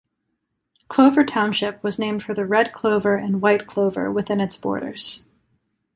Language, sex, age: English, female, 19-29